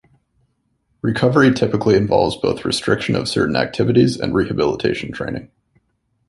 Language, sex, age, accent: English, male, 30-39, Canadian English